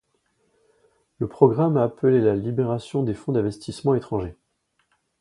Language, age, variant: French, 40-49, Français de métropole